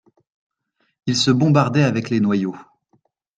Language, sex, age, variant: French, male, 30-39, Français de métropole